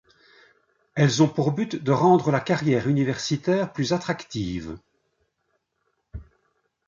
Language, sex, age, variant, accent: French, male, 60-69, Français d'Europe, Français de Belgique